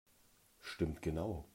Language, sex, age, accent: German, male, 50-59, Deutschland Deutsch